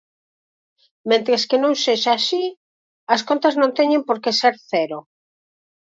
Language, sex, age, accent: Galician, female, 50-59, Normativo (estándar)